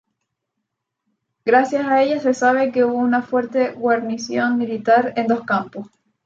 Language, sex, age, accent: Spanish, female, 19-29, España: Islas Canarias